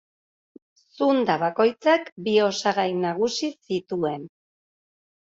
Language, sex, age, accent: Basque, female, 50-59, Erdialdekoa edo Nafarra (Gipuzkoa, Nafarroa)